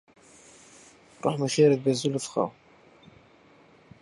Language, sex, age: Central Kurdish, male, 19-29